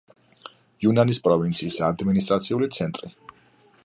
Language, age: Georgian, 40-49